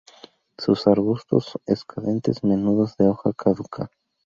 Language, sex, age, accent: Spanish, male, 19-29, México